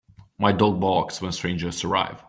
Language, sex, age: English, male, 30-39